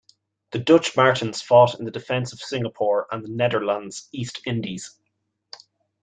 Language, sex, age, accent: English, male, 19-29, Irish English